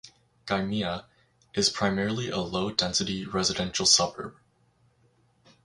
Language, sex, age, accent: English, male, 19-29, Canadian English